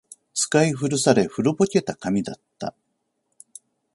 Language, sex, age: Japanese, male, 50-59